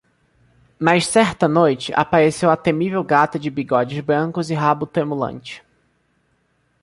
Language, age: Portuguese, under 19